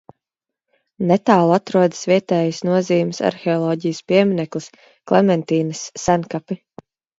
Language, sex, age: Latvian, female, 30-39